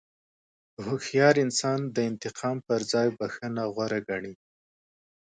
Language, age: Pashto, 19-29